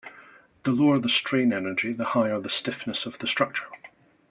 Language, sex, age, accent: English, male, 40-49, Scottish English